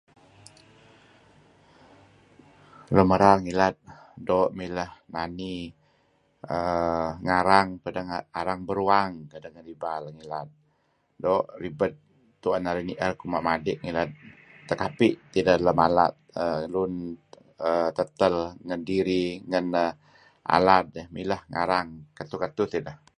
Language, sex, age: Kelabit, male, 50-59